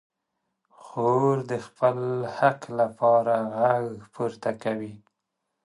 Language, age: Pashto, 50-59